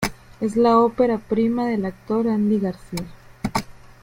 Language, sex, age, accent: Spanish, female, 19-29, México